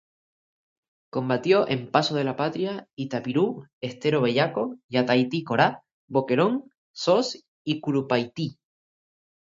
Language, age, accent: Spanish, 19-29, España: Islas Canarias